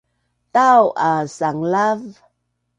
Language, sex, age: Bunun, female, 60-69